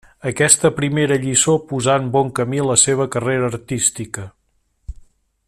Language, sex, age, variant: Catalan, male, 50-59, Central